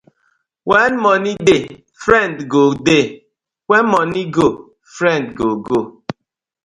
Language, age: Nigerian Pidgin, 30-39